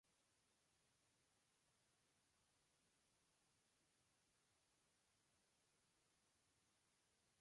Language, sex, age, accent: Spanish, male, 40-49, Rioplatense: Argentina, Uruguay, este de Bolivia, Paraguay